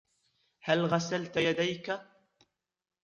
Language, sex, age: Arabic, male, 19-29